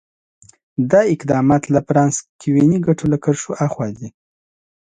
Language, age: Pashto, 30-39